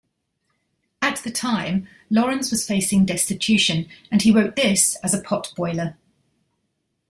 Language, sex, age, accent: English, female, 40-49, England English